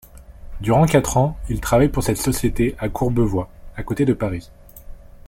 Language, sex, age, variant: French, male, 19-29, Français de métropole